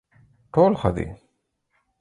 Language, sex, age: Pashto, male, 40-49